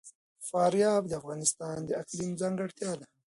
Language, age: Pashto, 30-39